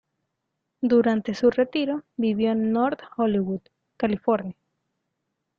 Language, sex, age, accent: Spanish, female, 19-29, México